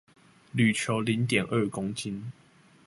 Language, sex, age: Chinese, male, 19-29